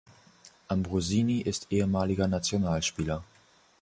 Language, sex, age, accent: German, male, under 19, Deutschland Deutsch